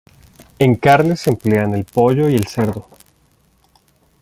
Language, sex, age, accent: Spanish, male, 30-39, Andino-Pacífico: Colombia, Perú, Ecuador, oeste de Bolivia y Venezuela andina